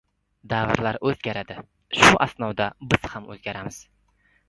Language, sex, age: Uzbek, male, under 19